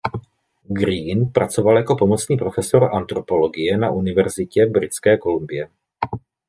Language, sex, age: Czech, male, 30-39